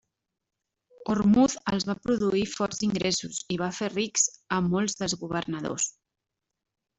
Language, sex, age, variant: Catalan, female, 30-39, Central